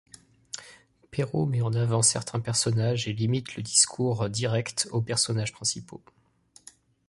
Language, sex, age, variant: French, male, 30-39, Français de métropole